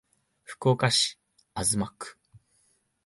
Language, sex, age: Japanese, male, 19-29